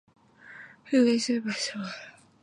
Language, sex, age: English, female, 19-29